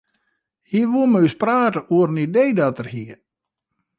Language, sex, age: Western Frisian, male, 40-49